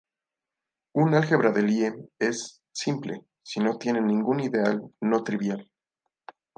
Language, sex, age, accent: Spanish, male, 19-29, México